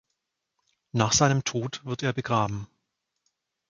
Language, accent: German, Deutschland Deutsch